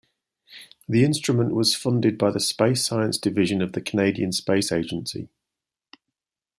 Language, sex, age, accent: English, male, 50-59, England English